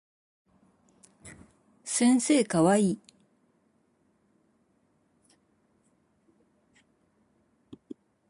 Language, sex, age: Japanese, female, 60-69